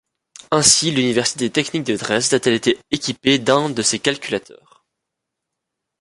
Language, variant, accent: French, Français d'Europe, Français de Belgique